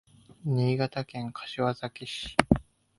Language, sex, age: Japanese, male, 19-29